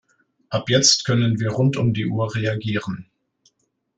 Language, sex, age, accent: German, male, 19-29, Deutschland Deutsch